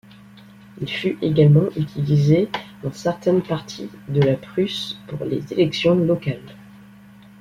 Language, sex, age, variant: French, male, under 19, Français de métropole